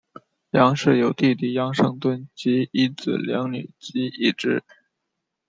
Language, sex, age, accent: Chinese, male, 19-29, 出生地：河北省